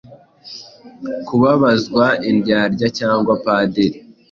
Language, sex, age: Kinyarwanda, male, 19-29